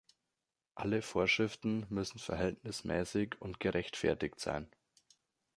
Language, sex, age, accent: German, male, 19-29, Deutschland Deutsch